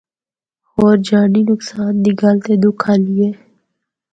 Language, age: Northern Hindko, 30-39